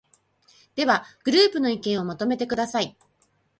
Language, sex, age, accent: Japanese, female, 40-49, 標準語